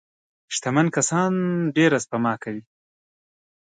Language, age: Pashto, 19-29